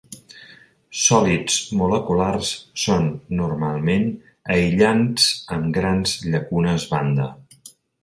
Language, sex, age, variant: Catalan, male, 50-59, Central